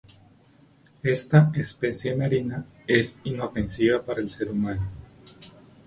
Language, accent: Spanish, Andino-Pacífico: Colombia, Perú, Ecuador, oeste de Bolivia y Venezuela andina